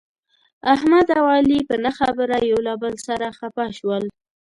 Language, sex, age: Pashto, female, 19-29